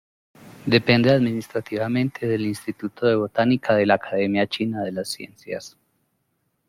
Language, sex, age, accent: Spanish, male, 40-49, Andino-Pacífico: Colombia, Perú, Ecuador, oeste de Bolivia y Venezuela andina